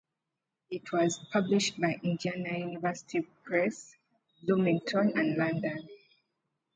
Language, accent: English, United States English